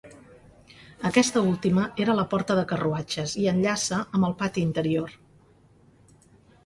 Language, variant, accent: Catalan, Central, central